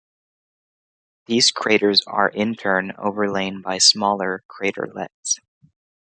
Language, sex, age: English, male, 19-29